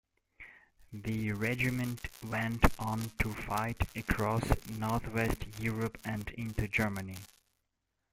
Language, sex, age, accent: English, male, 19-29, United States English